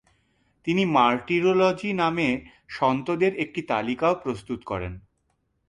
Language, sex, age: Bengali, male, 30-39